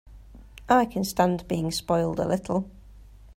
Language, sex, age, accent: English, female, 30-39, England English